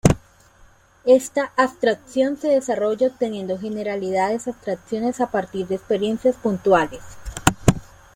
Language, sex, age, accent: Spanish, female, 19-29, Caribe: Cuba, Venezuela, Puerto Rico, República Dominicana, Panamá, Colombia caribeña, México caribeño, Costa del golfo de México